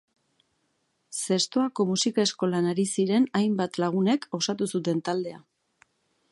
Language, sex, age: Basque, female, 40-49